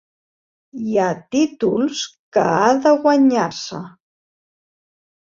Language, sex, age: Catalan, female, 40-49